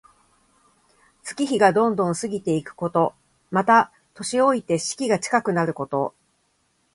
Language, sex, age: Japanese, female, 50-59